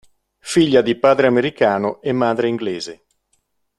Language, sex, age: Italian, male, 50-59